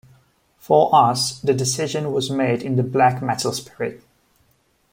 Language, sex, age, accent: English, male, 19-29, England English